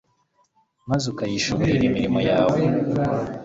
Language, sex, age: Kinyarwanda, male, 19-29